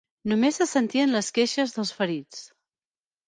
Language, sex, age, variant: Catalan, female, 40-49, Central